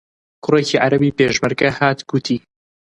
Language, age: Central Kurdish, 19-29